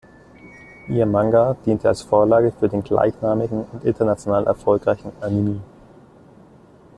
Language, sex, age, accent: German, male, 19-29, Deutschland Deutsch